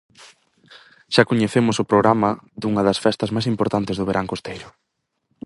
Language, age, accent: Galician, under 19, Central (gheada); Oriental (común en zona oriental)